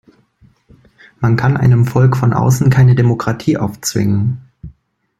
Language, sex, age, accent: German, male, 19-29, Deutschland Deutsch